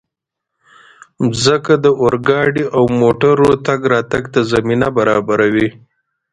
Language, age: Pashto, 30-39